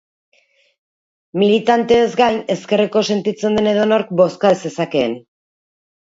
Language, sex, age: Basque, female, 40-49